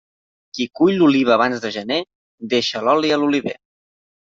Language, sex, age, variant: Catalan, male, 19-29, Central